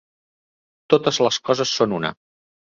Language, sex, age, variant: Catalan, male, 60-69, Central